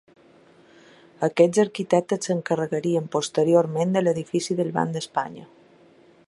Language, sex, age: Catalan, female, 40-49